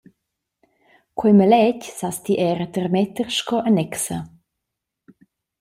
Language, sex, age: Romansh, female, 19-29